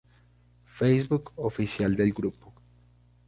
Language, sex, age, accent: Spanish, male, 19-29, Andino-Pacífico: Colombia, Perú, Ecuador, oeste de Bolivia y Venezuela andina